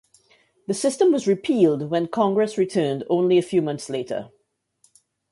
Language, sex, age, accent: English, female, 50-59, West Indies and Bermuda (Bahamas, Bermuda, Jamaica, Trinidad)